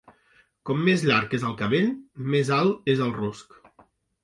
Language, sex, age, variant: Catalan, male, 40-49, Central